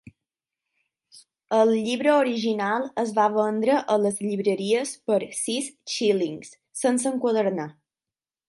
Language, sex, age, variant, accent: Catalan, female, 19-29, Balear, mallorquí